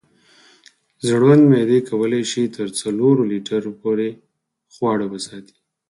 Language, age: Pashto, 30-39